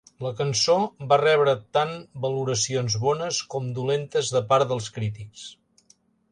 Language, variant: Catalan, Central